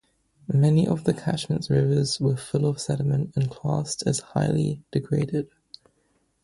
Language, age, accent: English, 19-29, England English